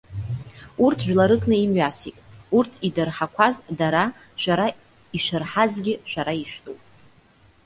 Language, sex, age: Abkhazian, female, 30-39